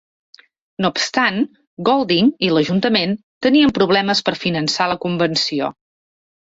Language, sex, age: Catalan, female, 40-49